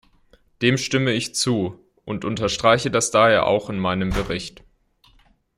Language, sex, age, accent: German, male, 19-29, Deutschland Deutsch